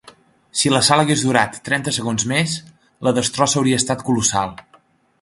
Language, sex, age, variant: Catalan, male, 30-39, Central